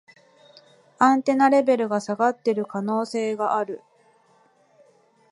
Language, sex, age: Japanese, female, 30-39